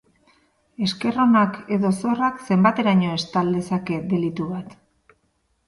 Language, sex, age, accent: Basque, female, 40-49, Erdialdekoa edo Nafarra (Gipuzkoa, Nafarroa)